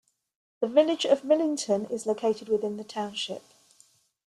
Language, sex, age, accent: English, female, 50-59, England English